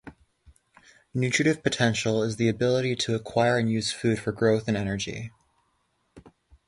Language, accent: English, United States English